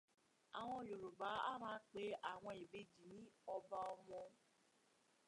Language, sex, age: Yoruba, female, 19-29